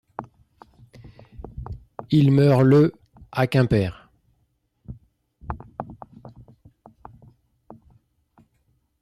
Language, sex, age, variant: French, male, 50-59, Français de métropole